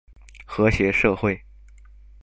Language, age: Chinese, 19-29